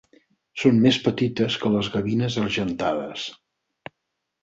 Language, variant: Catalan, Central